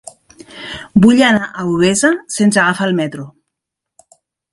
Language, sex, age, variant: Catalan, female, 50-59, Nord-Occidental